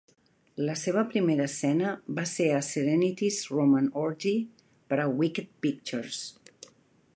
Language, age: Catalan, 50-59